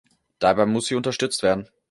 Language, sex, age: German, male, 19-29